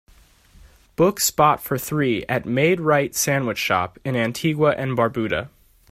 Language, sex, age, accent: English, male, 19-29, United States English